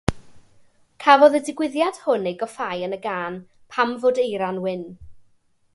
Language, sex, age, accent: Welsh, female, 19-29, Y Deyrnas Unedig Cymraeg